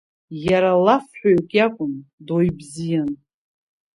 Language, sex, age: Abkhazian, female, 40-49